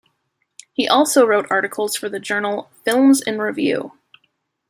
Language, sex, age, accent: English, female, 19-29, United States English